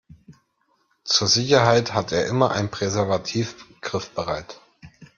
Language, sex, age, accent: German, male, 30-39, Deutschland Deutsch